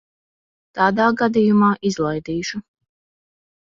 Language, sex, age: Latvian, female, 19-29